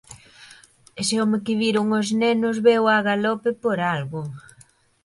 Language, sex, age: Galician, female, 50-59